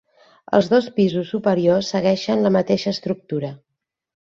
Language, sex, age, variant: Catalan, female, 50-59, Nord-Occidental